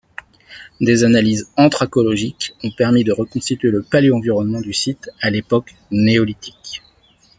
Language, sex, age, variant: French, male, 40-49, Français de métropole